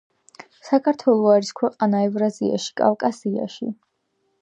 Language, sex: Georgian, female